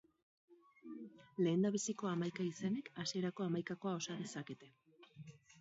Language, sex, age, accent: Basque, female, 40-49, Mendebalekoa (Araba, Bizkaia, Gipuzkoako mendebaleko herri batzuk)